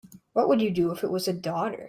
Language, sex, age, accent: English, male, under 19, United States English